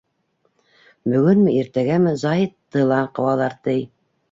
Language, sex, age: Bashkir, female, 30-39